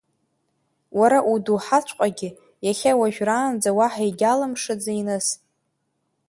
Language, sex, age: Abkhazian, female, under 19